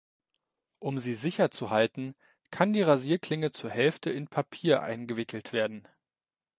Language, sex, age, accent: German, male, 19-29, Deutschland Deutsch